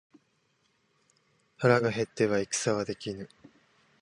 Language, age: Japanese, 19-29